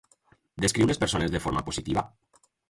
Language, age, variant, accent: Catalan, 30-39, Valencià meridional, valencià